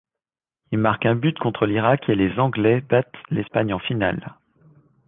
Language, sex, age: French, male, 30-39